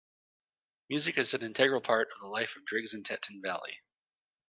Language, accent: English, United States English